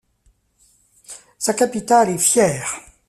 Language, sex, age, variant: French, male, 40-49, Français de métropole